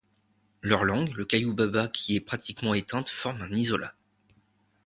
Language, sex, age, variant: French, male, 30-39, Français de métropole